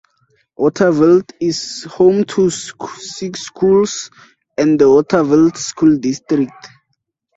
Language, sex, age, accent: English, male, under 19, Southern African (South Africa, Zimbabwe, Namibia)